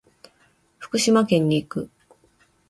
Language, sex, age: Japanese, female, 40-49